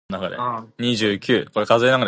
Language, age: English, 19-29